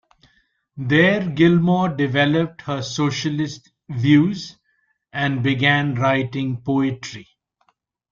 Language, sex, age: English, male, 50-59